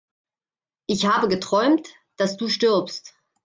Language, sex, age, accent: German, female, 40-49, Deutschland Deutsch